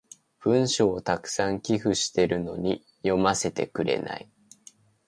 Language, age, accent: Japanese, 19-29, 標準語